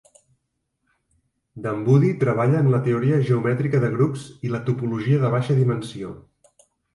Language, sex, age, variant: Catalan, male, 40-49, Central